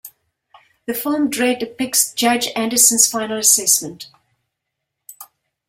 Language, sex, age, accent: English, female, 60-69, Southern African (South Africa, Zimbabwe, Namibia)